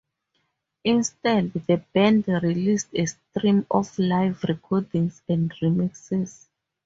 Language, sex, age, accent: English, female, 30-39, Southern African (South Africa, Zimbabwe, Namibia)